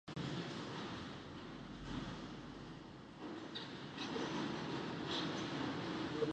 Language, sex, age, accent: English, female, 30-39, United States English